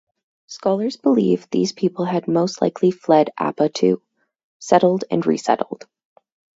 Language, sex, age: English, female, 19-29